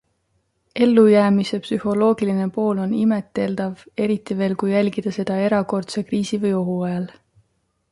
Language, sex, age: Estonian, female, 30-39